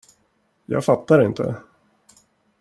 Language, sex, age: Swedish, male, 40-49